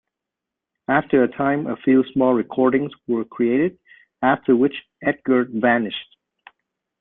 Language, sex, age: English, male, 50-59